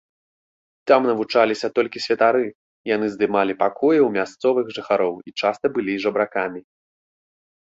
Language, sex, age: Belarusian, male, 19-29